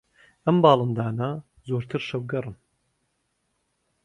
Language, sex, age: Central Kurdish, male, 30-39